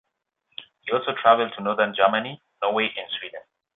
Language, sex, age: English, male, 19-29